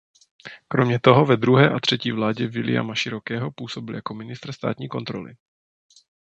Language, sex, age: Czech, male, 30-39